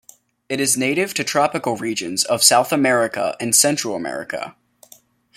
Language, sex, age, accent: English, male, under 19, United States English